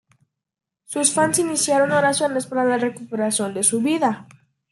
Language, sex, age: Spanish, female, 40-49